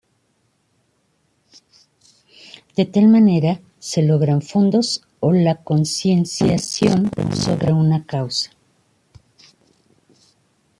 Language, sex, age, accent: Spanish, female, 50-59, México